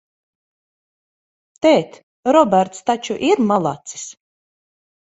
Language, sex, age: Latvian, female, 40-49